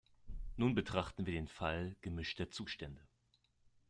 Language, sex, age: German, male, 30-39